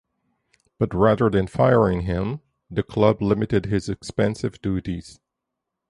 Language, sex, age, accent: English, male, 40-49, United States English